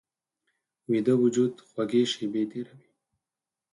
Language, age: Pashto, 30-39